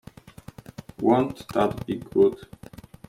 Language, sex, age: English, male, 19-29